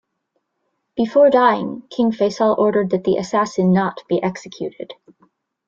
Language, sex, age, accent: English, female, 30-39, United States English